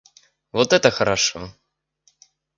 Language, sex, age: Russian, male, 19-29